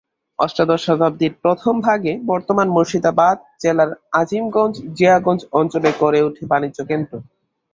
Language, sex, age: Bengali, male, under 19